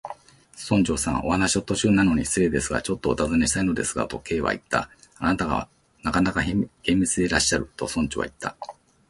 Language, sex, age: Japanese, male, 40-49